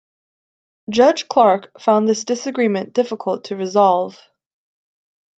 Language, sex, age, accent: English, female, 19-29, United States English